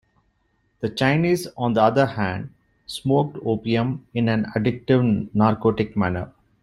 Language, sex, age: English, male, 40-49